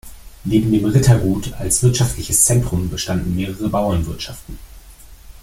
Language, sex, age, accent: German, male, 30-39, Deutschland Deutsch